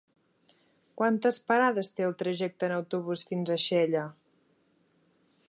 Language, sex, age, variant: Catalan, female, 30-39, Central